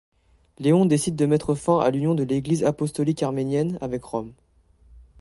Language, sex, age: French, male, 19-29